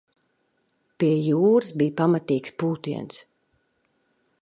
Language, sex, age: Latvian, female, 30-39